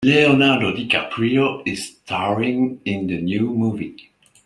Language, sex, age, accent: English, male, 30-39, Canadian English